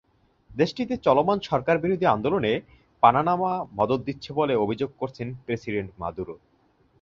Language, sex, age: Bengali, male, 19-29